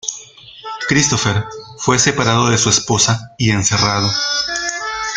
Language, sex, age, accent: Spanish, male, 40-49, Andino-Pacífico: Colombia, Perú, Ecuador, oeste de Bolivia y Venezuela andina